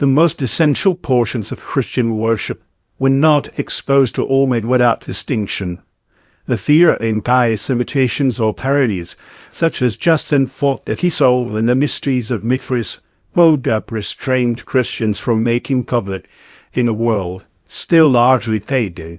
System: TTS, VITS